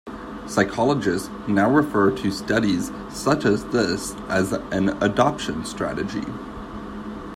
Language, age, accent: English, 19-29, United States English